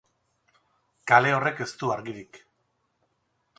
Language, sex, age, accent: Basque, male, 50-59, Erdialdekoa edo Nafarra (Gipuzkoa, Nafarroa)